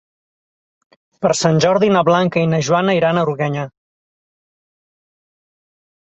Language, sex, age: Catalan, male, 40-49